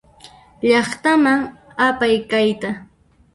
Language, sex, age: Puno Quechua, female, 19-29